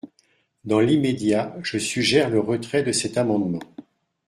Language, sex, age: French, male, 60-69